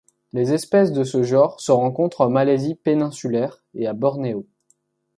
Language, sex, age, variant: French, male, under 19, Français de métropole